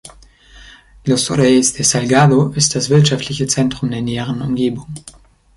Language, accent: German, Deutschland Deutsch